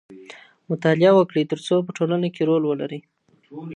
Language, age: Pashto, 19-29